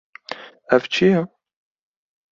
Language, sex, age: Kurdish, male, 19-29